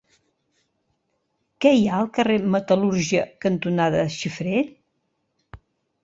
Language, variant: Catalan, Central